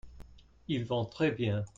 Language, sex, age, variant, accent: French, male, 30-39, Français d'Amérique du Nord, Français des États-Unis